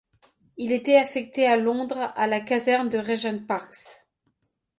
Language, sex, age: French, female, 40-49